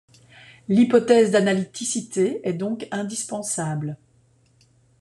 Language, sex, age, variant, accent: French, female, 40-49, Français d'Europe, Français de Belgique